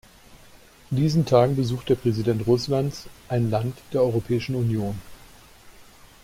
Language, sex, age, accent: German, male, 40-49, Deutschland Deutsch